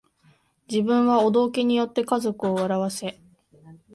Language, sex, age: Japanese, female, 19-29